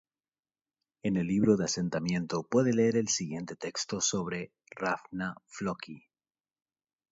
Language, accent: Spanish, Rioplatense: Argentina, Uruguay, este de Bolivia, Paraguay